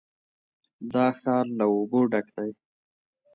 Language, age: Pashto, 30-39